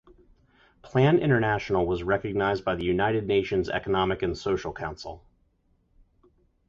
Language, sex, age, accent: English, male, 30-39, United States English